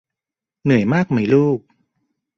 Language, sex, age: Thai, male, 30-39